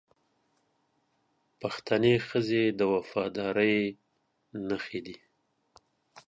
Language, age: Pashto, 60-69